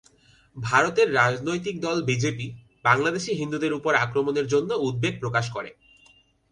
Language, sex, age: Bengali, male, 19-29